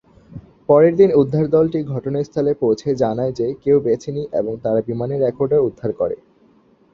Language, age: Bengali, 19-29